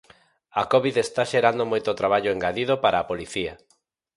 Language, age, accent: Galician, 40-49, Normativo (estándar)